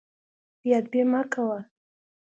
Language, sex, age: Pashto, female, 19-29